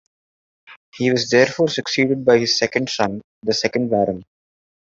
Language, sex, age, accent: English, male, 19-29, India and South Asia (India, Pakistan, Sri Lanka)